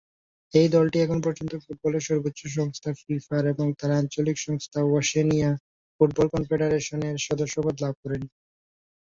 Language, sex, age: Bengali, male, 19-29